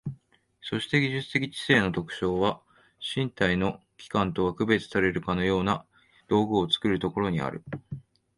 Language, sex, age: Japanese, male, 19-29